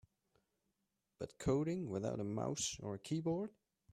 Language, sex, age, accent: English, male, 40-49, England English